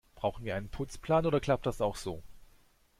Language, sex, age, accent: German, male, 30-39, Deutschland Deutsch